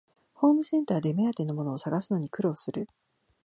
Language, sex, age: Japanese, female, 40-49